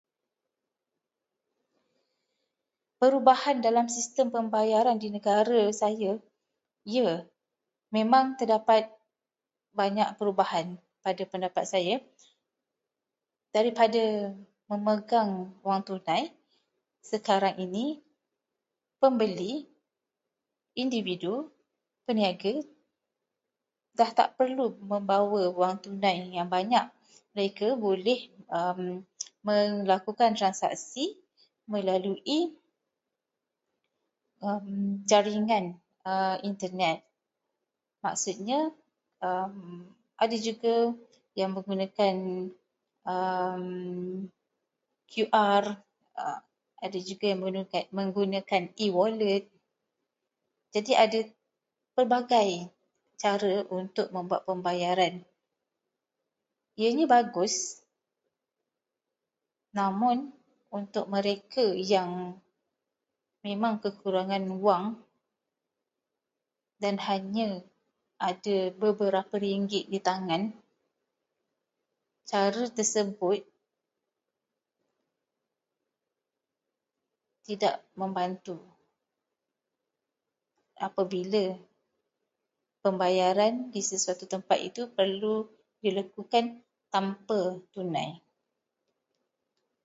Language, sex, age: Malay, female, 30-39